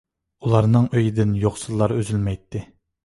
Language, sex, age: Uyghur, male, 19-29